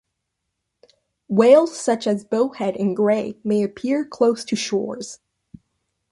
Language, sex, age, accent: English, female, 19-29, United States English